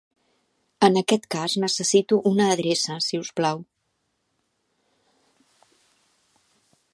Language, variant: Catalan, Central